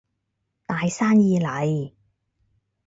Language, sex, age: Cantonese, female, 30-39